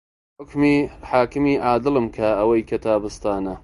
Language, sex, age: Central Kurdish, male, 30-39